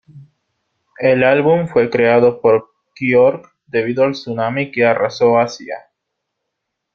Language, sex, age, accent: Spanish, male, 19-29, Andino-Pacífico: Colombia, Perú, Ecuador, oeste de Bolivia y Venezuela andina